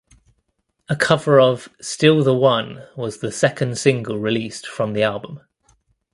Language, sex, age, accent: English, male, 30-39, England English